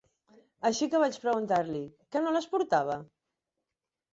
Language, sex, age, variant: Catalan, female, 60-69, Central